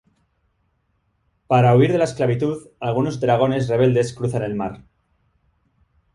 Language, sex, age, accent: Spanish, male, 30-39, España: Norte peninsular (Asturias, Castilla y León, Cantabria, País Vasco, Navarra, Aragón, La Rioja, Guadalajara, Cuenca)